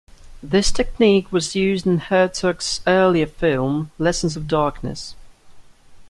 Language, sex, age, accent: English, male, 19-29, England English